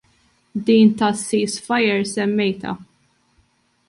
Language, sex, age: Maltese, female, 19-29